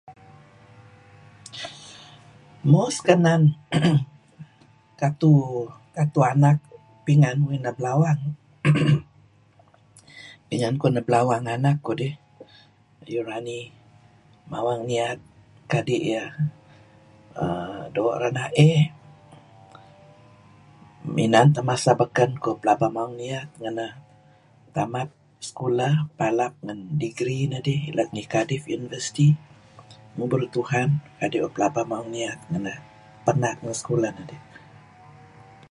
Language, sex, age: Kelabit, female, 60-69